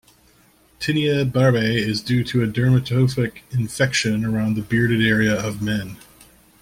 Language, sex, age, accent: English, male, 30-39, United States English